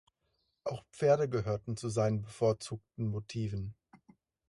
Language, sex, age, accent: German, male, 19-29, Deutschland Deutsch